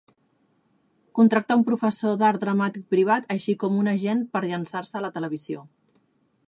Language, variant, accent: Catalan, Central, central